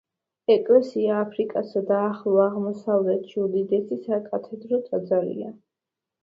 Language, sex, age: Georgian, female, under 19